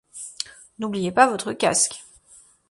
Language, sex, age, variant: French, female, 40-49, Français de métropole